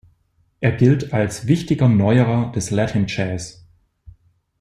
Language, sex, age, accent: German, male, 30-39, Deutschland Deutsch